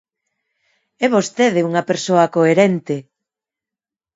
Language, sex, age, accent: Galician, female, 40-49, Neofalante